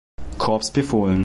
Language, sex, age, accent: German, male, 19-29, Deutschland Deutsch